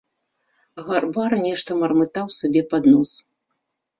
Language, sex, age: Belarusian, female, 40-49